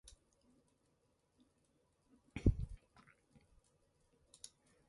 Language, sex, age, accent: Japanese, female, 50-59, 標準語